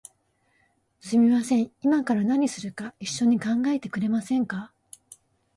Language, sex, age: Japanese, female, 50-59